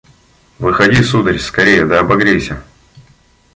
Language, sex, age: Russian, male, 30-39